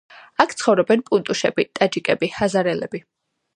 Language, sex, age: Georgian, female, 19-29